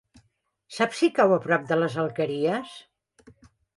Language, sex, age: Catalan, female, 60-69